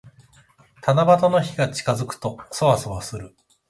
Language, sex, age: Japanese, male, 30-39